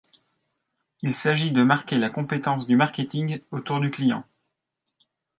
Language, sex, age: French, male, 30-39